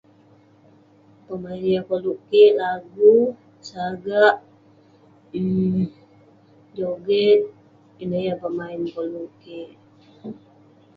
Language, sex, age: Western Penan, female, 19-29